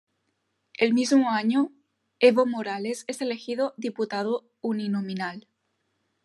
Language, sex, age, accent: Spanish, female, under 19, España: Norte peninsular (Asturias, Castilla y León, Cantabria, País Vasco, Navarra, Aragón, La Rioja, Guadalajara, Cuenca)